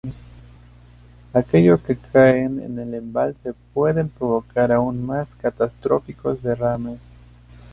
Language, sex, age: Spanish, male, 19-29